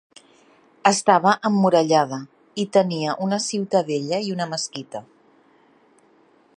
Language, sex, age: Catalan, female, 40-49